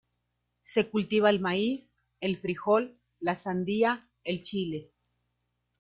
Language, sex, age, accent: Spanish, female, 40-49, México